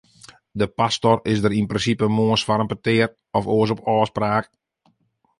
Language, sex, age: Western Frisian, male, 30-39